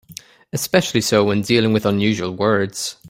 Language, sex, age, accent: English, male, 19-29, Irish English